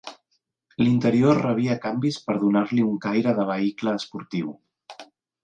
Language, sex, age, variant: Catalan, male, 40-49, Central